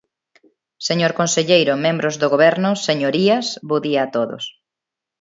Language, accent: Galician, Neofalante